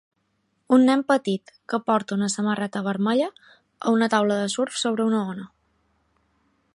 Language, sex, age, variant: Catalan, female, 19-29, Balear